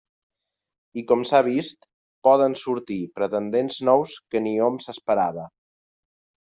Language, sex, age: Catalan, male, 40-49